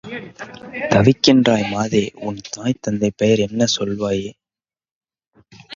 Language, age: Tamil, under 19